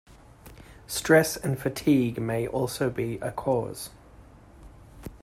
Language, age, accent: English, 30-39, Australian English